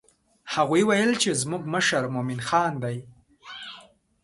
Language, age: Pashto, 19-29